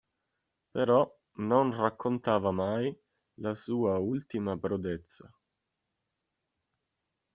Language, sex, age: Italian, male, 30-39